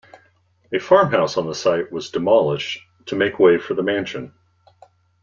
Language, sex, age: English, male, 40-49